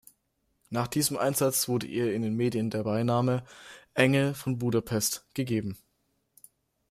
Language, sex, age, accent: German, male, under 19, Deutschland Deutsch